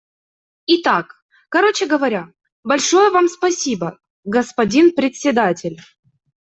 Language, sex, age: Russian, female, 19-29